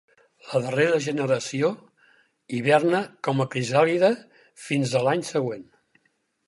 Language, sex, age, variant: Catalan, male, 60-69, Central